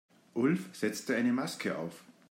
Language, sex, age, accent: German, male, 50-59, Deutschland Deutsch